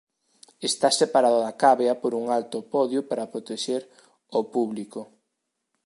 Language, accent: Galician, Oriental (común en zona oriental)